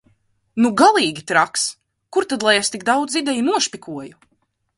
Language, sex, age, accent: Latvian, female, 19-29, Riga